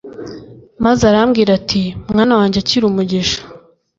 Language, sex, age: Kinyarwanda, female, under 19